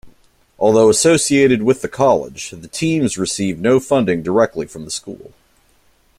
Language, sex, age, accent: English, male, 30-39, United States English